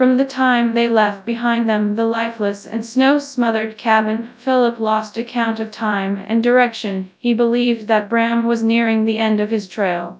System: TTS, FastPitch